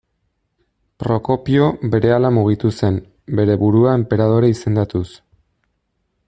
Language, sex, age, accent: Basque, male, 30-39, Erdialdekoa edo Nafarra (Gipuzkoa, Nafarroa)